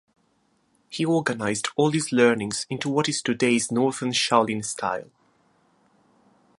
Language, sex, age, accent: English, male, 19-29, England English